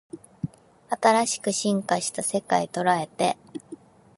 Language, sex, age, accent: Japanese, female, 19-29, 標準語